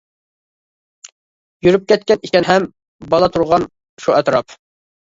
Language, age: Uyghur, 19-29